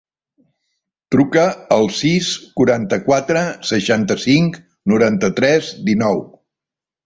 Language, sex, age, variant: Catalan, male, 70-79, Central